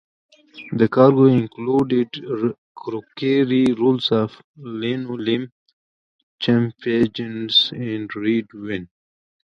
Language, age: English, 30-39